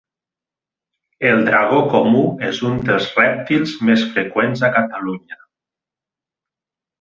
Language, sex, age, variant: Catalan, male, 40-49, Nord-Occidental